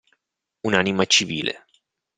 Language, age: Italian, 40-49